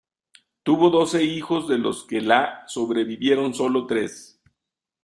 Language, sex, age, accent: Spanish, male, 50-59, México